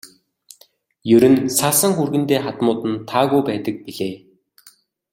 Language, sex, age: Mongolian, male, 19-29